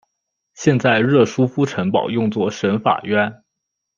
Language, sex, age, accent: Chinese, male, 19-29, 出生地：浙江省